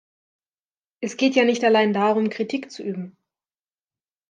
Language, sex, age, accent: German, female, 19-29, Deutschland Deutsch